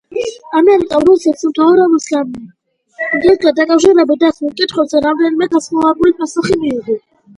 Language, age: Georgian, 30-39